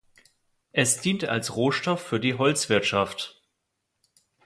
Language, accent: German, Deutschland Deutsch